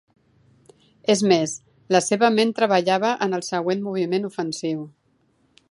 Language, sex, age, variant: Catalan, female, 40-49, Central